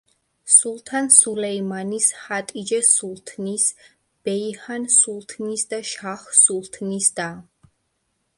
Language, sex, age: Georgian, female, 19-29